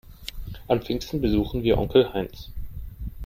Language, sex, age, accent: German, male, under 19, Deutschland Deutsch